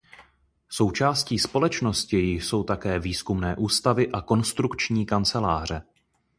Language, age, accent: Czech, 19-29, pražský